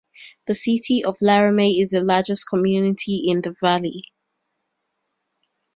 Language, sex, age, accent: English, female, 19-29, England English